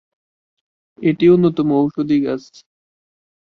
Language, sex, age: Bengali, male, 19-29